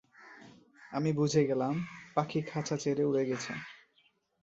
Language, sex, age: Bengali, male, 19-29